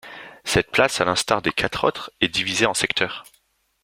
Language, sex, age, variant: French, male, under 19, Français de métropole